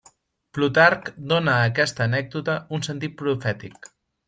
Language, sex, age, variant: Catalan, male, 19-29, Central